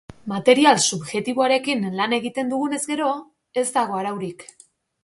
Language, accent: Basque, Erdialdekoa edo Nafarra (Gipuzkoa, Nafarroa)